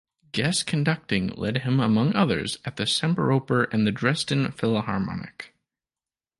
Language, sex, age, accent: English, male, 19-29, Canadian English